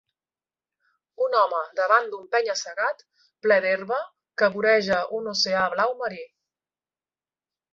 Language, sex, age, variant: Catalan, female, 40-49, Central